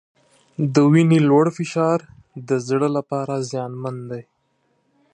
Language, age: Pashto, 19-29